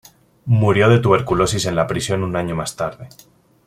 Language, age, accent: Spanish, 19-29, España: Norte peninsular (Asturias, Castilla y León, Cantabria, País Vasco, Navarra, Aragón, La Rioja, Guadalajara, Cuenca)